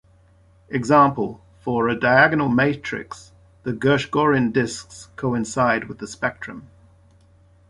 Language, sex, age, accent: English, male, 40-49, England English